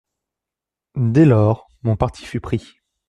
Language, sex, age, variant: French, male, 19-29, Français de métropole